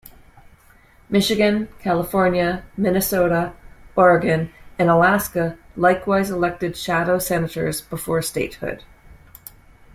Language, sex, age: English, female, 40-49